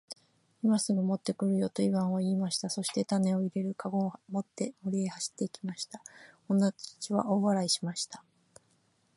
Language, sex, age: Japanese, female, 50-59